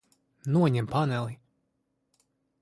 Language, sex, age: Latvian, male, 30-39